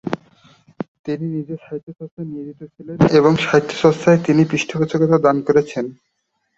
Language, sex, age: Bengali, male, 19-29